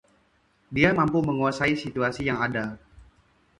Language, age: Indonesian, 19-29